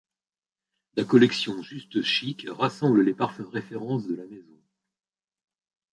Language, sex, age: French, male, 60-69